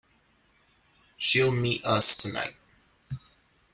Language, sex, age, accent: English, male, 19-29, United States English